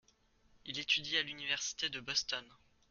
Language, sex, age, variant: French, male, 19-29, Français de métropole